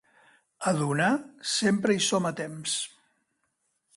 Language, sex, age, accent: Catalan, male, 60-69, Barceloní